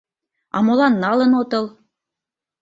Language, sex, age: Mari, female, 40-49